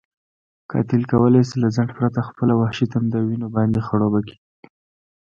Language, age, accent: Pashto, 19-29, معیاري پښتو